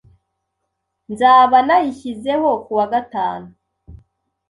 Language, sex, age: Kinyarwanda, female, 30-39